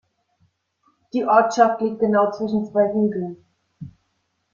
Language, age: German, 50-59